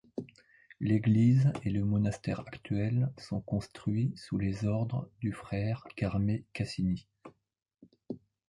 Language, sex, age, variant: French, male, 50-59, Français de métropole